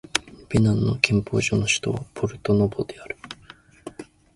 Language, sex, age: Japanese, male, 19-29